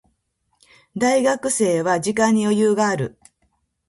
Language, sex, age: Japanese, female, 50-59